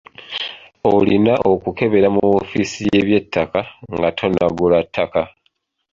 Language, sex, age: Ganda, male, 19-29